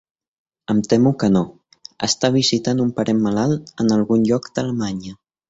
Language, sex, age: Catalan, male, 19-29